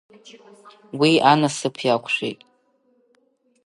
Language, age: Abkhazian, under 19